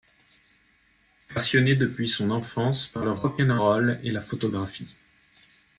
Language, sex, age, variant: French, male, 30-39, Français de métropole